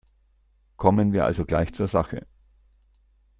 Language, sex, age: German, male, 60-69